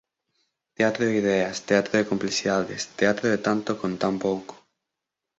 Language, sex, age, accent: Galician, male, 19-29, Central (gheada); Oriental (común en zona oriental); Normativo (estándar)